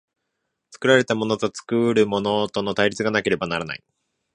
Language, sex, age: Japanese, male, 19-29